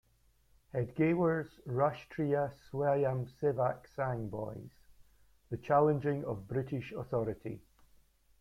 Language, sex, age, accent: English, male, 40-49, Scottish English